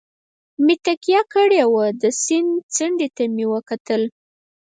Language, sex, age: Pashto, female, under 19